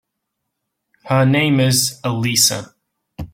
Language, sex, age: English, male, under 19